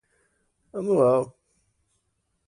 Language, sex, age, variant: Portuguese, male, 19-29, Portuguese (Brasil)